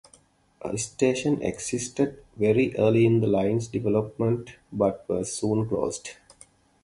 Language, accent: English, India and South Asia (India, Pakistan, Sri Lanka)